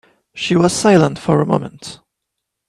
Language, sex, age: English, male, 19-29